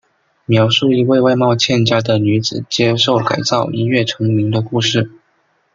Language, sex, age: Chinese, male, 19-29